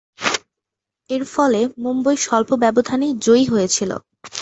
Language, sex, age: Bengali, female, under 19